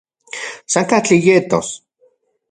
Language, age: Central Puebla Nahuatl, 30-39